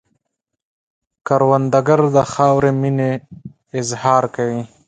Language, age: Pashto, 19-29